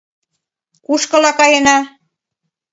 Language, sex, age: Mari, female, 19-29